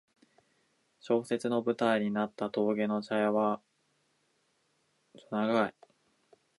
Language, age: Japanese, 19-29